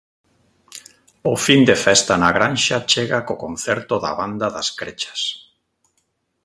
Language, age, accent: Galician, 50-59, Atlántico (seseo e gheada)